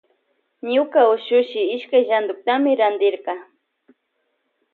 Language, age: Loja Highland Quichua, 40-49